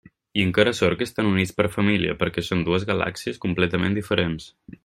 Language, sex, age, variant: Catalan, male, 19-29, Central